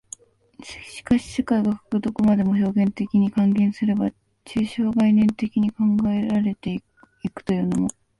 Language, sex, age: Japanese, female, 19-29